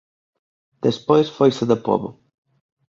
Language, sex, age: Galician, male, 19-29